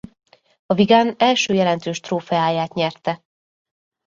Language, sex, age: Hungarian, female, 30-39